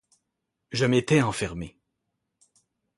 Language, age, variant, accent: French, 40-49, Français d'Amérique du Nord, Français du Canada